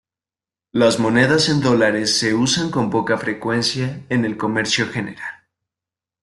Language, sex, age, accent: Spanish, male, 19-29, México